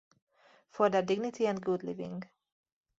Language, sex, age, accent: English, female, 19-29, United States English